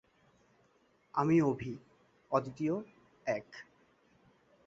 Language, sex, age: Bengali, male, 19-29